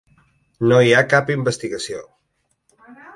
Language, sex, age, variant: Catalan, male, 40-49, Balear